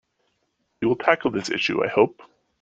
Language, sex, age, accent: English, male, 30-39, United States English